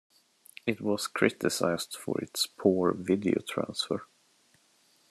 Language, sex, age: English, male, 30-39